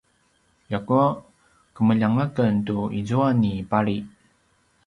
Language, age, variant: Paiwan, 30-39, pinayuanan a kinaikacedasan (東排灣語)